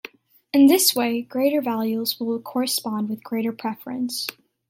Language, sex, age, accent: English, female, under 19, United States English